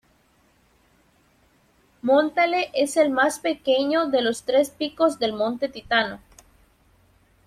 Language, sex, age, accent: Spanish, female, 19-29, América central